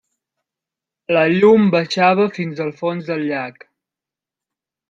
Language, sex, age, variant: Catalan, male, 19-29, Central